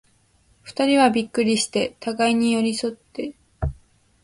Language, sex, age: Japanese, female, under 19